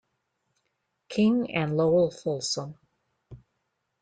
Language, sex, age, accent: English, female, 50-59, United States English